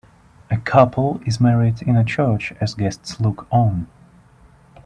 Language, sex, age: English, male, 19-29